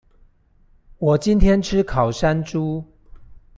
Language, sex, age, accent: Chinese, male, 40-49, 出生地：臺北市